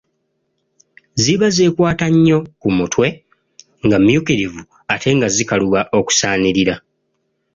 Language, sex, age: Ganda, male, 19-29